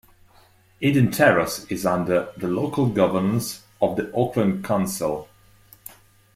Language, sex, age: English, male, 30-39